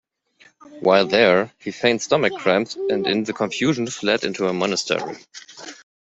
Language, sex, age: English, male, 30-39